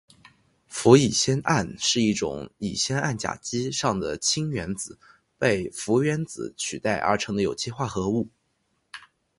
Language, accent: Chinese, 出生地：浙江省